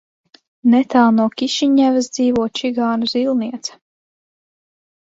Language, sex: Latvian, female